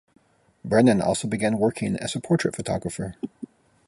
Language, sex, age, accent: English, male, 40-49, United States English